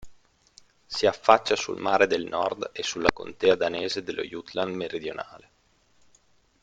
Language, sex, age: Italian, male, 30-39